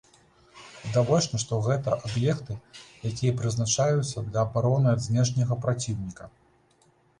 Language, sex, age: Belarusian, male, 40-49